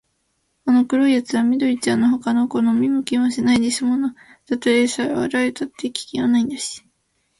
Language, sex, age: Japanese, female, 19-29